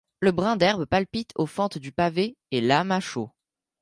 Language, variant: French, Français de métropole